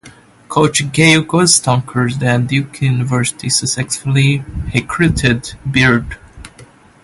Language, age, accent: English, under 19, United States English